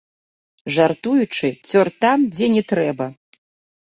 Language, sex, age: Belarusian, female, 40-49